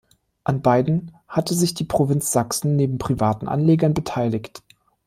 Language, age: German, 30-39